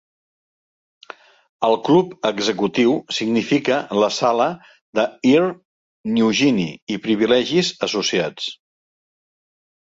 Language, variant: Catalan, Central